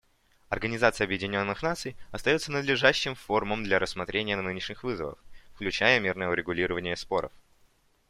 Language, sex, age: Russian, male, under 19